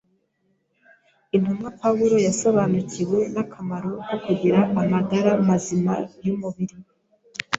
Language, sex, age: Kinyarwanda, female, 19-29